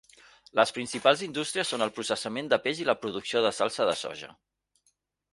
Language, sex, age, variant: Catalan, male, 40-49, Central